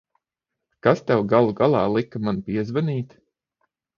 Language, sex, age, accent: Latvian, male, 30-39, Dzimtā valoda